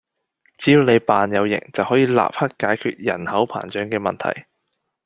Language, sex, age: Cantonese, male, 19-29